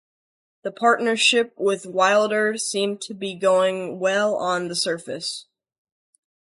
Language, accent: English, United States English